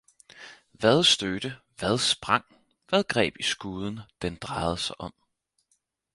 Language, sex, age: Danish, male, 19-29